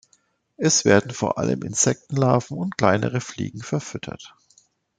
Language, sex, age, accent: German, male, 40-49, Deutschland Deutsch